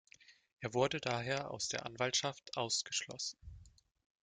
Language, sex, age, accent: German, male, 19-29, Deutschland Deutsch